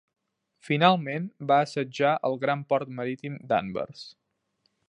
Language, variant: Catalan, Central